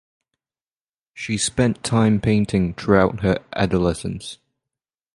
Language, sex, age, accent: English, male, 19-29, England English; Singaporean English